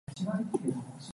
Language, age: Cantonese, 19-29